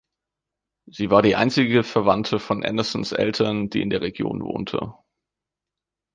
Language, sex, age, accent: German, male, 19-29, Deutschland Deutsch